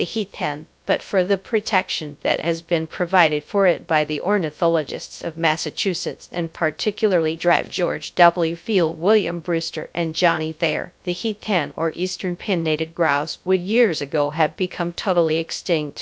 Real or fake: fake